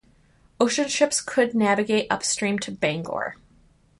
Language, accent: English, United States English